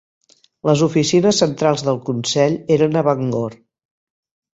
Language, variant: Catalan, Central